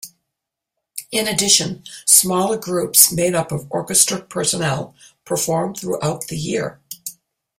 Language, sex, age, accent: English, female, 70-79, United States English